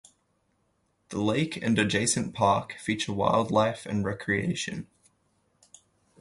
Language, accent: English, Australian English